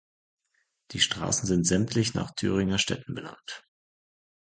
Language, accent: German, Deutschland Deutsch